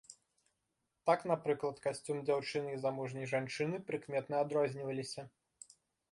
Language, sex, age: Belarusian, male, 19-29